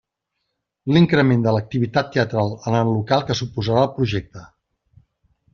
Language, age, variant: Catalan, 40-49, Central